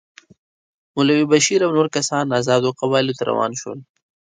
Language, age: Pashto, 19-29